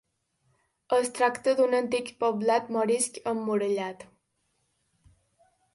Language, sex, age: Catalan, female, under 19